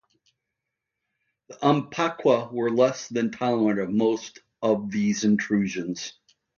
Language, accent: English, United States English